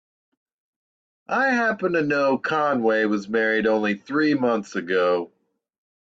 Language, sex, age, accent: English, male, 40-49, United States English